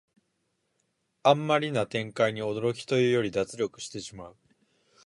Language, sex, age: Japanese, male, 19-29